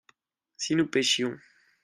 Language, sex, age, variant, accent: French, male, 19-29, Français d'Europe, Français de Belgique